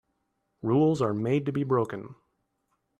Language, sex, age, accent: English, male, 30-39, United States English